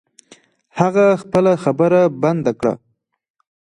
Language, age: Pashto, 19-29